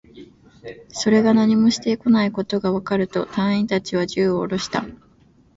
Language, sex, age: Japanese, female, 19-29